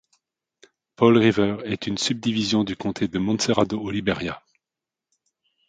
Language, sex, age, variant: French, male, 40-49, Français de métropole